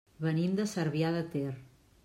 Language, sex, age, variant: Catalan, female, 40-49, Central